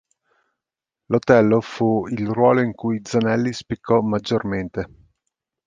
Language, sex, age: Italian, male, 50-59